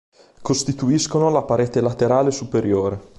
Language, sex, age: Italian, male, 19-29